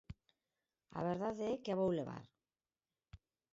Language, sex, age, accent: Galician, female, 40-49, Central (gheada)